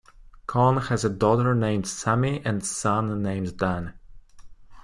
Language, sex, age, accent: English, male, under 19, United States English